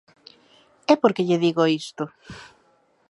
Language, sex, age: Galician, female, 30-39